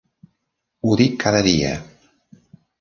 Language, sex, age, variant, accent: Catalan, male, 70-79, Central, central